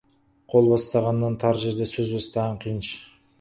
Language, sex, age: Kazakh, male, 19-29